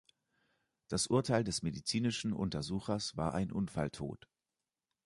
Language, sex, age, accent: German, male, 30-39, Deutschland Deutsch